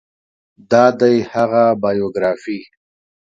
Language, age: Pashto, 40-49